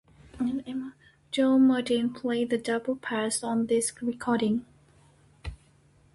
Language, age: English, 19-29